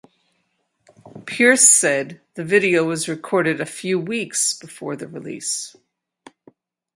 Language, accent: English, United States English; Canadian English